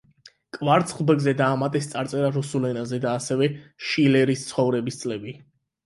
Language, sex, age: Georgian, male, 30-39